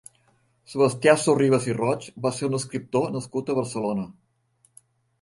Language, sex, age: Catalan, male, 70-79